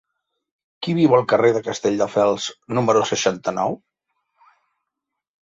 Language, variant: Catalan, Central